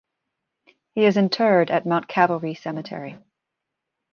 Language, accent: English, United States English